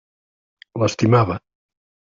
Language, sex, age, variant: Catalan, male, 40-49, Central